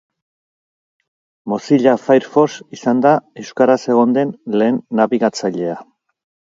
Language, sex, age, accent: Basque, male, 50-59, Erdialdekoa edo Nafarra (Gipuzkoa, Nafarroa)